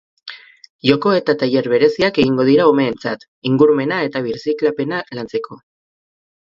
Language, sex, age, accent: Basque, male, 19-29, Mendebalekoa (Araba, Bizkaia, Gipuzkoako mendebaleko herri batzuk)